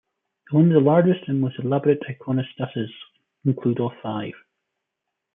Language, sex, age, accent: English, male, 40-49, Scottish English